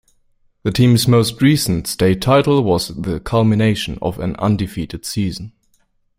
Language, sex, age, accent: English, male, 19-29, England English